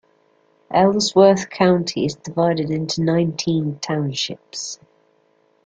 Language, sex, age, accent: English, female, 40-49, England English